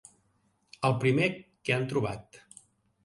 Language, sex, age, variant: Catalan, male, 60-69, Central